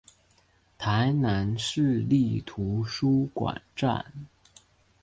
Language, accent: Chinese, 出生地：臺中市